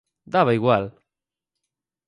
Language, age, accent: Galician, under 19, Normativo (estándar)